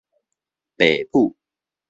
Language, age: Min Nan Chinese, 19-29